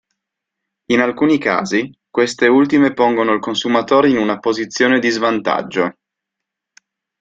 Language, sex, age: Italian, male, 30-39